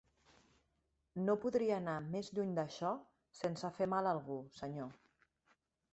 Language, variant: Catalan, Central